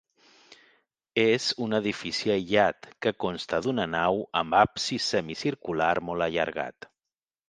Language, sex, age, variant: Catalan, male, 40-49, Central